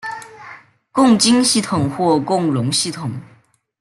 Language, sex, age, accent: Chinese, male, under 19, 出生地：湖南省